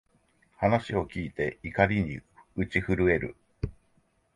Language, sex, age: Japanese, male, 50-59